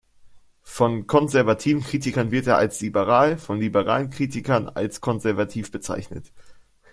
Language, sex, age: German, male, under 19